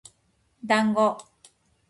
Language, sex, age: Japanese, female, 50-59